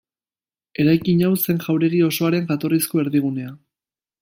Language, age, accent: Basque, 19-29, Mendebalekoa (Araba, Bizkaia, Gipuzkoako mendebaleko herri batzuk)